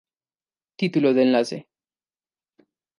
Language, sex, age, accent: Spanish, male, 19-29, Andino-Pacífico: Colombia, Perú, Ecuador, oeste de Bolivia y Venezuela andina